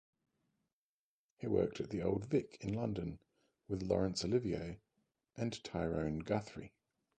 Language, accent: English, Australian English